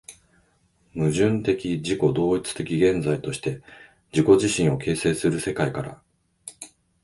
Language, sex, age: Japanese, male, 50-59